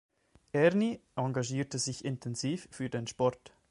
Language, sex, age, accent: German, male, 19-29, Schweizerdeutsch